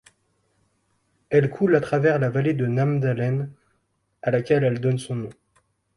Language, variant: French, Français de métropole